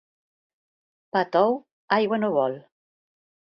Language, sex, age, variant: Catalan, female, 50-59, Septentrional